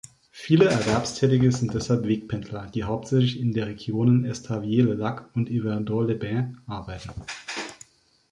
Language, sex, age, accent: German, male, 30-39, Deutschland Deutsch